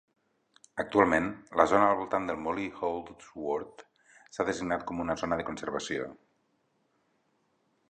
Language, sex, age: Catalan, male, 40-49